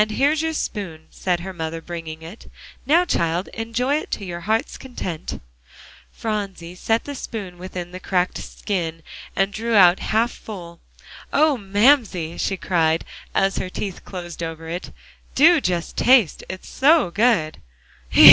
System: none